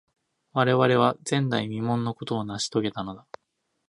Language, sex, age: Japanese, male, 19-29